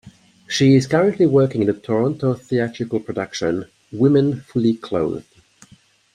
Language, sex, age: English, male, 19-29